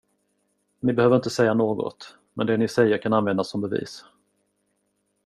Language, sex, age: Swedish, male, 30-39